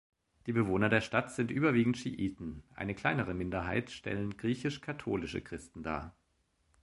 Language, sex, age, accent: German, male, 30-39, Deutschland Deutsch